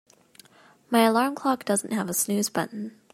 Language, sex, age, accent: English, female, 19-29, United States English